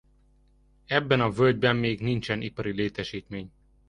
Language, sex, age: Hungarian, male, 30-39